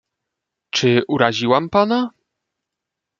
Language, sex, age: Polish, male, 19-29